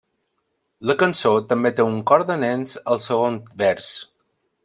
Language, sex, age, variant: Catalan, male, 30-39, Balear